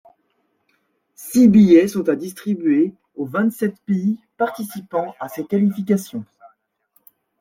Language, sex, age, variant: French, male, 19-29, Français de métropole